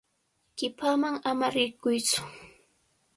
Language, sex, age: Cajatambo North Lima Quechua, female, 19-29